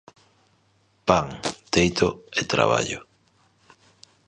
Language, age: Galician, 30-39